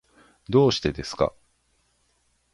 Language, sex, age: Japanese, male, 40-49